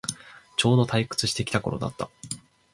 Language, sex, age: Japanese, male, 19-29